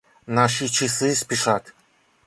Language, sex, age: Russian, male, 19-29